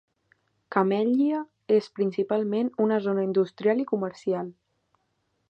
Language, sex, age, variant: Catalan, female, under 19, Central